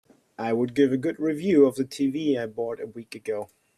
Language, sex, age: English, male, 30-39